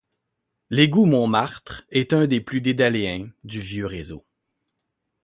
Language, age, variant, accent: French, 40-49, Français d'Amérique du Nord, Français du Canada